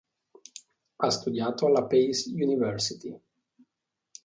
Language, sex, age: Italian, male, 19-29